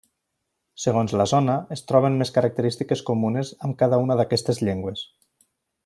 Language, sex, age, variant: Catalan, male, 40-49, Septentrional